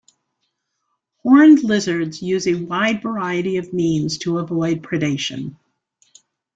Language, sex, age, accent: English, female, 60-69, United States English